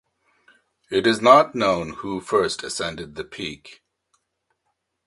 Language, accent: English, United States English